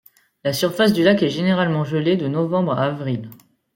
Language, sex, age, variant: French, female, 30-39, Français de métropole